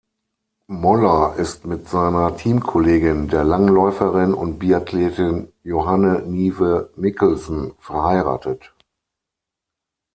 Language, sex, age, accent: German, male, 40-49, Deutschland Deutsch